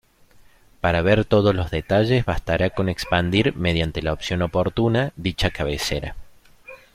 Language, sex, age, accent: Spanish, male, 30-39, Rioplatense: Argentina, Uruguay, este de Bolivia, Paraguay